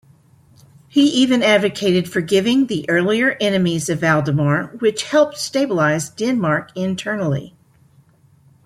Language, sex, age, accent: English, female, 60-69, United States English